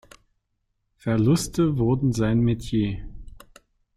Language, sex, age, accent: German, male, 50-59, Deutschland Deutsch